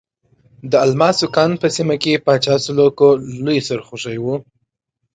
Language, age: Pashto, 19-29